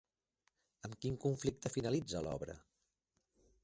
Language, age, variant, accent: Catalan, 40-49, Central, central